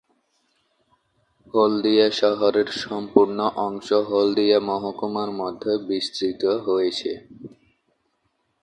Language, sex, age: Bengali, male, under 19